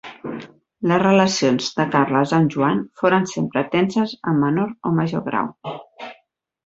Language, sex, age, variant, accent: Catalan, female, 40-49, Central, tarragoní